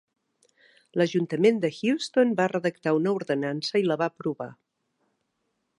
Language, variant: Catalan, Central